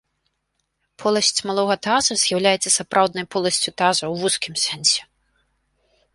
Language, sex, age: Belarusian, female, 40-49